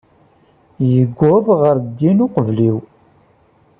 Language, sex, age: Kabyle, male, 40-49